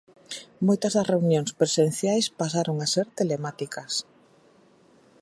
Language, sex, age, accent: Galician, female, 50-59, Central (gheada)